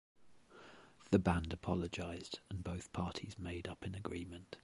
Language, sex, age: English, male, 40-49